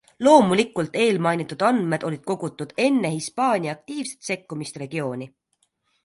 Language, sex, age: Estonian, female, 30-39